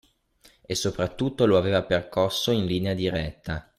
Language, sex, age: Italian, male, under 19